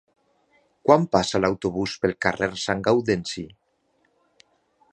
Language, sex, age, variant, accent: Catalan, male, 50-59, Valencià central, valencià